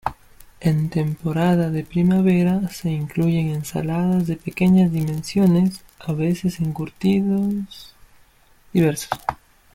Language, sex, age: Spanish, male, 19-29